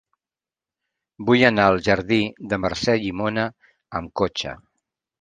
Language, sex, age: Catalan, male, 50-59